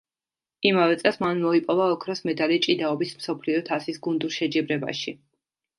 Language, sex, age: Georgian, female, 30-39